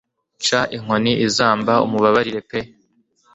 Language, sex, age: Kinyarwanda, male, 19-29